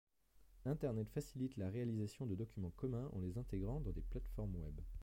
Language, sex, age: French, male, 30-39